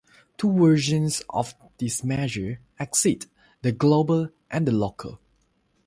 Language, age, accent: English, 19-29, United States English; Malaysian English